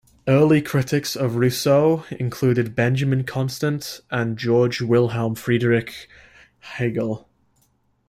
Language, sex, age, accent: English, male, under 19, England English